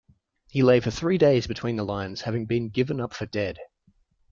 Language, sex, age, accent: English, male, 19-29, Australian English